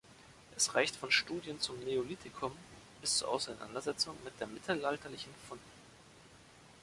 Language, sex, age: German, male, 19-29